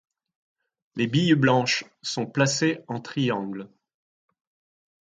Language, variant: French, Français de métropole